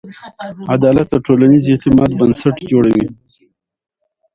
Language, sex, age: Pashto, male, 19-29